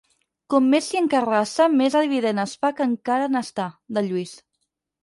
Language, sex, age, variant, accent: Catalan, female, 19-29, Central, central